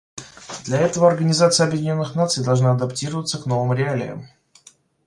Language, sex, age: Russian, male, 19-29